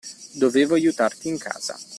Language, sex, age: Italian, male, 19-29